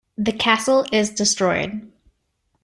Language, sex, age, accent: English, female, 19-29, United States English